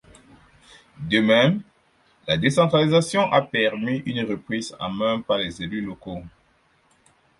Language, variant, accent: French, Français d'Afrique subsaharienne et des îles africaines, Français du Cameroun